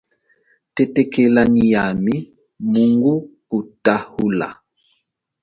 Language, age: Chokwe, 30-39